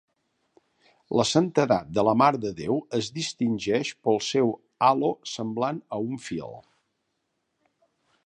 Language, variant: Catalan, Central